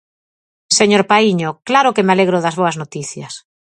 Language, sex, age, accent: Galician, female, 40-49, Normativo (estándar)